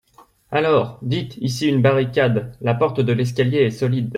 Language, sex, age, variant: French, male, 30-39, Français de métropole